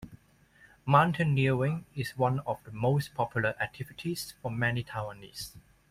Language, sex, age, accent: English, male, 19-29, Hong Kong English